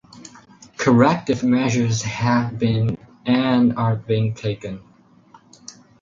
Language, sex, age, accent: English, male, under 19, United States English